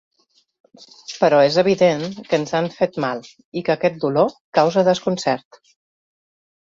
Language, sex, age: Catalan, female, 40-49